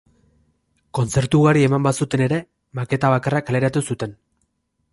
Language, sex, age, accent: Basque, male, 19-29, Erdialdekoa edo Nafarra (Gipuzkoa, Nafarroa)